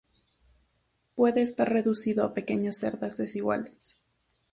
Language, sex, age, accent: Spanish, female, 19-29, México